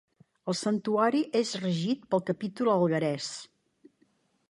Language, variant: Catalan, Central